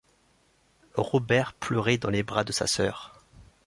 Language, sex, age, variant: French, male, 19-29, Français de métropole